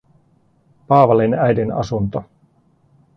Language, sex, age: Finnish, male, 40-49